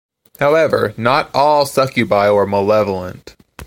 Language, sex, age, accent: English, male, 19-29, United States English